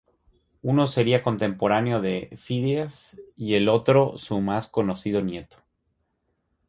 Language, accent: Spanish, México